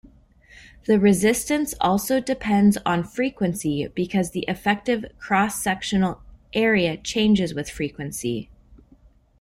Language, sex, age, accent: English, male, 30-39, United States English